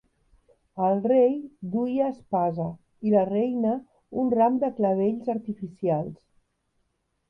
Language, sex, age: Catalan, female, 50-59